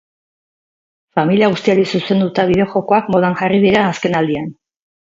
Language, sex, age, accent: Basque, female, 50-59, Erdialdekoa edo Nafarra (Gipuzkoa, Nafarroa)